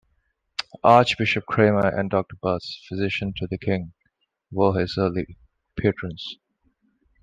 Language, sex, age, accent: English, male, 19-29, India and South Asia (India, Pakistan, Sri Lanka)